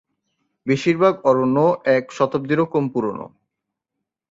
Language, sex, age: Bengali, male, 19-29